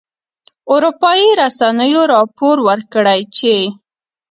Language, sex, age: Pashto, female, 19-29